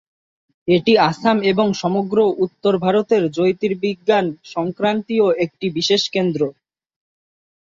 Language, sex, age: Bengali, male, 19-29